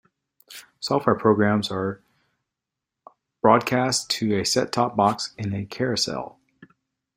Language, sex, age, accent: English, male, 40-49, United States English